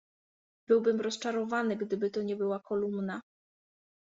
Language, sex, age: Polish, female, 30-39